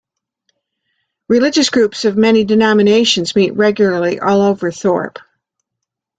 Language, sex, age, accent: English, female, 70-79, United States English